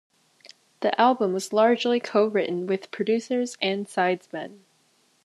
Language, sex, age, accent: English, female, under 19, United States English